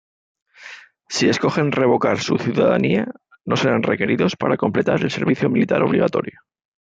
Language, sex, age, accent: Spanish, male, 40-49, España: Sur peninsular (Andalucia, Extremadura, Murcia)